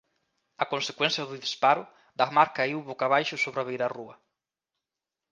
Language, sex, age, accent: Galician, male, 19-29, Atlántico (seseo e gheada)